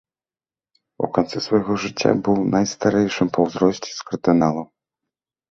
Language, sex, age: Belarusian, male, 30-39